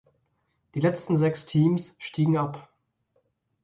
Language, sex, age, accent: German, male, 19-29, Deutschland Deutsch